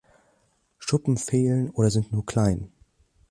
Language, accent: German, Deutschland Deutsch